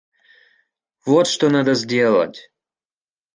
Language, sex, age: Russian, male, 19-29